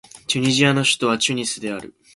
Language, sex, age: Japanese, male, 19-29